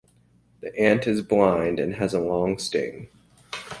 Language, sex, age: English, male, 19-29